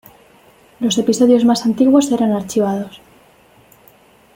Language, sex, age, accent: Spanish, female, 19-29, España: Centro-Sur peninsular (Madrid, Toledo, Castilla-La Mancha)